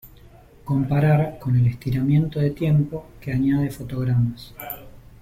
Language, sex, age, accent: Spanish, male, 40-49, Rioplatense: Argentina, Uruguay, este de Bolivia, Paraguay